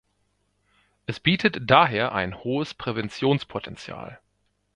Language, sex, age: German, male, 40-49